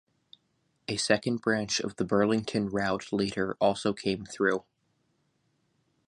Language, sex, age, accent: English, male, under 19, United States English